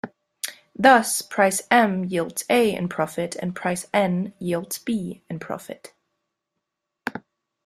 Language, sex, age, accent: English, female, 19-29, United States English